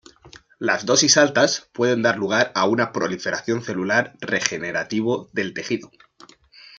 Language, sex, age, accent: Spanish, male, 19-29, España: Norte peninsular (Asturias, Castilla y León, Cantabria, País Vasco, Navarra, Aragón, La Rioja, Guadalajara, Cuenca)